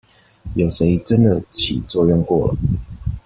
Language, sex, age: Chinese, male, 19-29